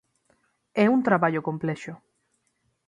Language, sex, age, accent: Galician, female, 19-29, Atlántico (seseo e gheada); Normativo (estándar)